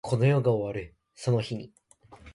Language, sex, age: Japanese, male, 19-29